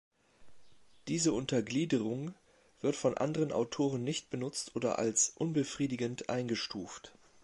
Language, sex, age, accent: German, male, 40-49, Deutschland Deutsch